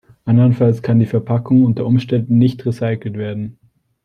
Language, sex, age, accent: German, male, 19-29, Österreichisches Deutsch